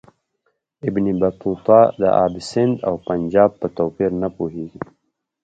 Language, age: Pashto, 19-29